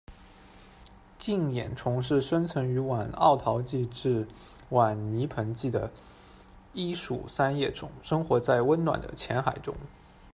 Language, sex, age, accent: Chinese, male, 19-29, 出生地：浙江省